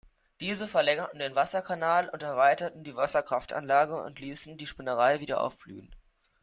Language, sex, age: German, male, under 19